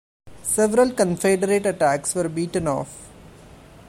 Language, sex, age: English, male, 19-29